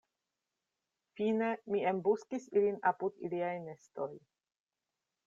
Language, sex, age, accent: Esperanto, female, 40-49, Internacia